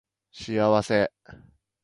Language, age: Japanese, 19-29